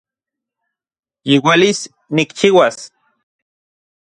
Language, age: Central Puebla Nahuatl, 30-39